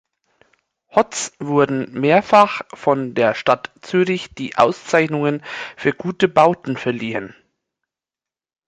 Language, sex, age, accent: German, male, 30-39, Deutschland Deutsch